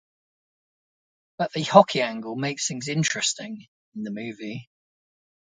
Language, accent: English, England English